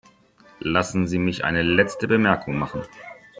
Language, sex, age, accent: German, male, 40-49, Deutschland Deutsch